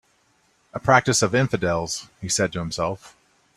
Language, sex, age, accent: English, male, 50-59, United States English